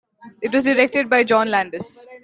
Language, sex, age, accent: English, female, 19-29, India and South Asia (India, Pakistan, Sri Lanka)